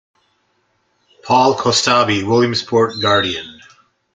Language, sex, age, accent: English, male, 40-49, United States English